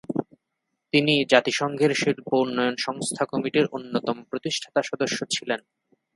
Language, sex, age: Bengali, male, 30-39